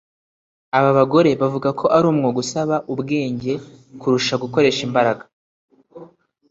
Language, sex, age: Kinyarwanda, male, under 19